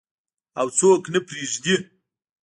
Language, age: Pashto, 40-49